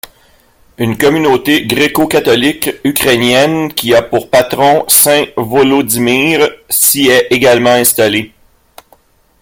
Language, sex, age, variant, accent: French, male, 50-59, Français d'Amérique du Nord, Français du Canada